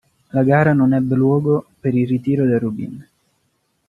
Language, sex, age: Italian, male, 19-29